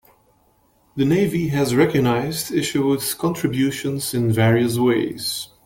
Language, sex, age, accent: English, male, 40-49, Canadian English